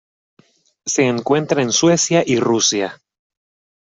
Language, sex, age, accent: Spanish, male, 30-39, América central